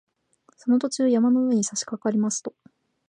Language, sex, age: Japanese, female, 19-29